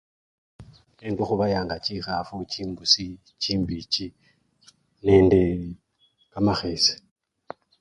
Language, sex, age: Luyia, male, 19-29